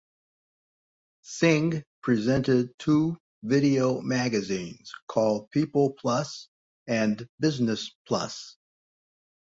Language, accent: English, United States English